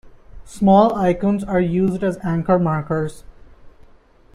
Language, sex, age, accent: English, male, 19-29, India and South Asia (India, Pakistan, Sri Lanka)